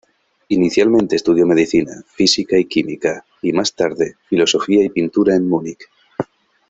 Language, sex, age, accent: Spanish, male, 30-39, España: Norte peninsular (Asturias, Castilla y León, Cantabria, País Vasco, Navarra, Aragón, La Rioja, Guadalajara, Cuenca)